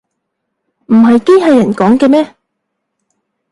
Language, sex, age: Cantonese, female, 30-39